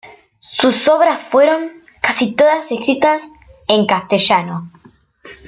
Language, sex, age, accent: Spanish, female, under 19, Rioplatense: Argentina, Uruguay, este de Bolivia, Paraguay